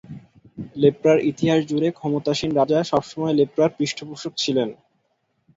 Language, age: Bengali, under 19